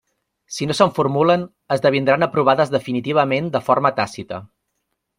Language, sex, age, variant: Catalan, male, 30-39, Nord-Occidental